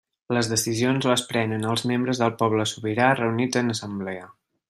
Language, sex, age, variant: Catalan, male, 19-29, Central